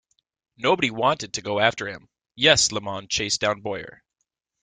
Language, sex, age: English, male, 19-29